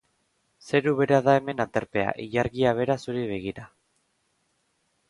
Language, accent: Basque, Erdialdekoa edo Nafarra (Gipuzkoa, Nafarroa)